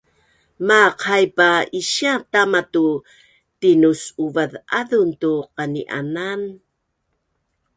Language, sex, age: Bunun, female, 60-69